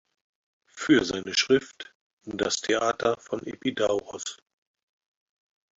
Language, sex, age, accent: German, male, 50-59, Deutschland Deutsch